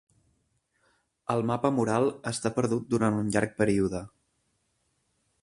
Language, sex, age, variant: Catalan, male, 30-39, Central